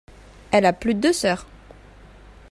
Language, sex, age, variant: French, female, 19-29, Français de métropole